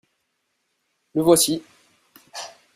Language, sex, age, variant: French, male, 19-29, Français de métropole